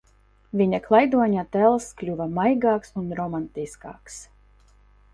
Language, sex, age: Latvian, female, 19-29